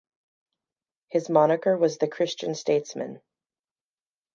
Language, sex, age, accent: English, female, 30-39, United States English